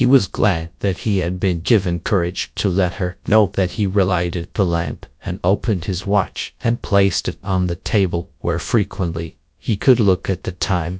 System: TTS, GradTTS